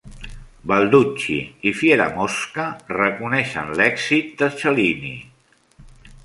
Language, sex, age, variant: Catalan, male, 60-69, Central